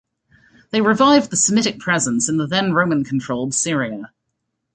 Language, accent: English, Canadian English